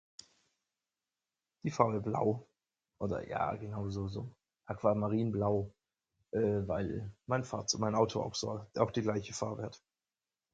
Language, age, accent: German, 30-39, Deutschland Deutsch